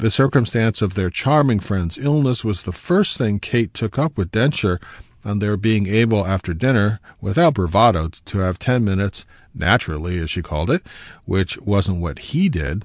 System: none